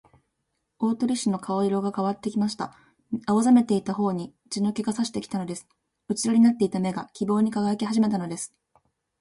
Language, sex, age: Japanese, female, 19-29